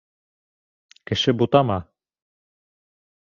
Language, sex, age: Bashkir, male, 19-29